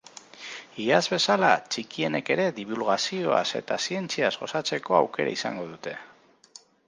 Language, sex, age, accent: Basque, male, 30-39, Mendebalekoa (Araba, Bizkaia, Gipuzkoako mendebaleko herri batzuk)